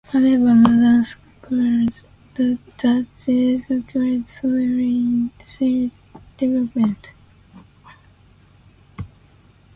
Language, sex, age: English, female, 19-29